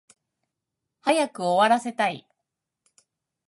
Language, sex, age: Japanese, female, 40-49